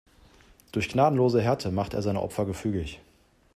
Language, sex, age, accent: German, male, 30-39, Deutschland Deutsch